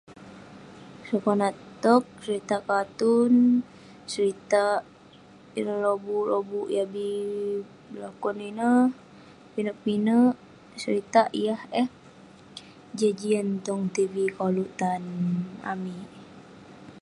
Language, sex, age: Western Penan, female, under 19